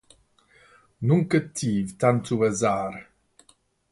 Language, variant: Portuguese, Portuguese (Portugal)